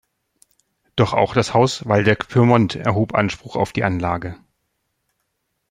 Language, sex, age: German, male, 40-49